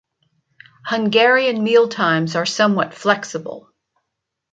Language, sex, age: English, female, 60-69